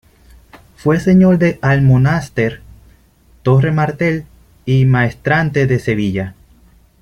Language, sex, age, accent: Spanish, male, 19-29, Caribe: Cuba, Venezuela, Puerto Rico, República Dominicana, Panamá, Colombia caribeña, México caribeño, Costa del golfo de México